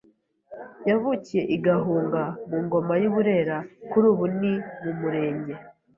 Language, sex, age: Kinyarwanda, female, 19-29